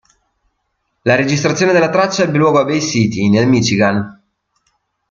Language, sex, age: Italian, male, 19-29